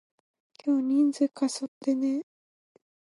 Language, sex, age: Japanese, female, 19-29